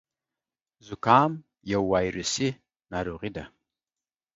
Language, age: Pashto, 50-59